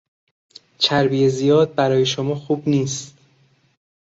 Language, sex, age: Persian, male, 30-39